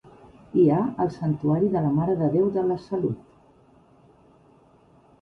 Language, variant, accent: Catalan, Central, central